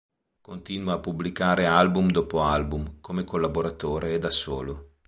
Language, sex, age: Italian, male, 40-49